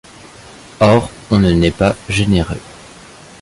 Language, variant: French, Français de métropole